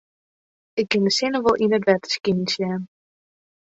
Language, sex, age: Western Frisian, female, under 19